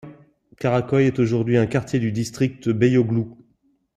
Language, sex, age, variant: French, male, 50-59, Français de métropole